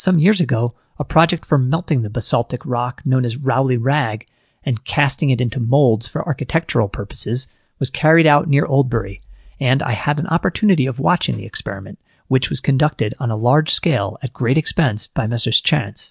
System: none